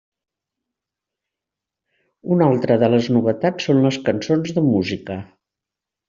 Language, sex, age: Catalan, female, 70-79